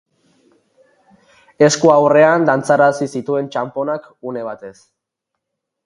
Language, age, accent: Basque, 19-29, Erdialdekoa edo Nafarra (Gipuzkoa, Nafarroa)